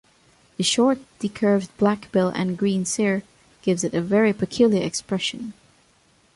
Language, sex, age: English, female, under 19